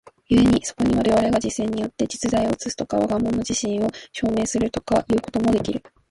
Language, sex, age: Japanese, female, 19-29